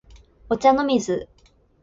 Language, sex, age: Japanese, female, 19-29